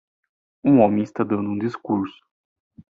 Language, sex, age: Portuguese, male, 19-29